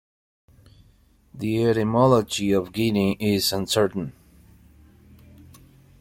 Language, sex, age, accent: English, male, 40-49, United States English